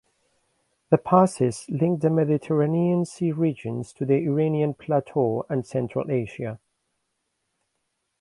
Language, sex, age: English, male, 50-59